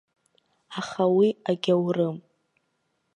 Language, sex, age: Abkhazian, female, 19-29